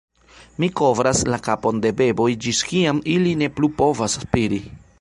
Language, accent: Esperanto, Internacia